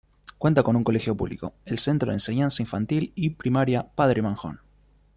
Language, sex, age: Spanish, male, 19-29